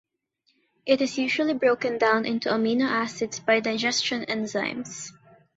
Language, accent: English, Filipino